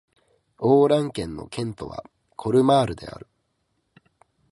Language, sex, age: Japanese, male, 19-29